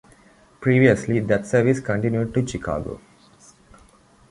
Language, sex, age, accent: English, male, under 19, England English